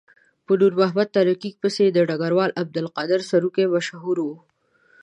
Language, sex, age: Pashto, female, 19-29